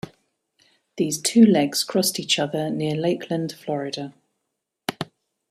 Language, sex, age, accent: English, female, 40-49, England English